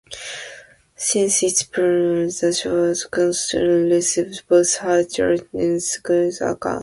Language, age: English, 19-29